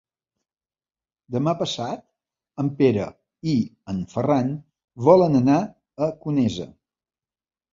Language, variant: Catalan, Balear